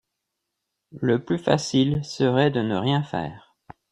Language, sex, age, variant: French, male, 40-49, Français de métropole